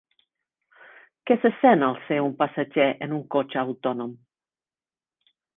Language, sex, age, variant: Catalan, female, 50-59, Central